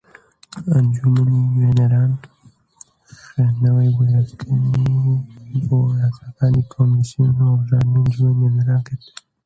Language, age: Central Kurdish, 19-29